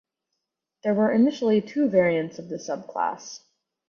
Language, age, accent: English, under 19, United States English